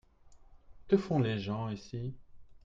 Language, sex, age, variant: French, male, 30-39, Français de métropole